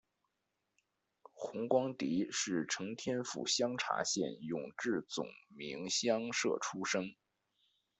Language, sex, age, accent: Chinese, male, 19-29, 出生地：北京市